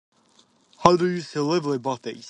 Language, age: English, 19-29